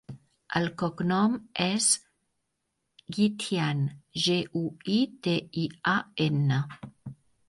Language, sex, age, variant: Catalan, female, 50-59, Septentrional